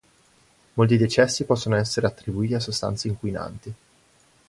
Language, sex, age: Italian, male, 19-29